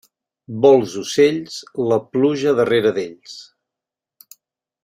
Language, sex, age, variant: Catalan, male, 50-59, Central